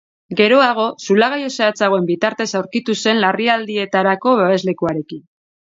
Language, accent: Basque, Mendebalekoa (Araba, Bizkaia, Gipuzkoako mendebaleko herri batzuk)